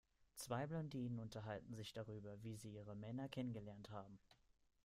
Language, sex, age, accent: German, male, 19-29, Deutschland Deutsch